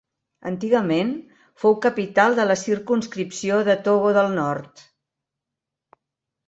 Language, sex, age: Catalan, female, 60-69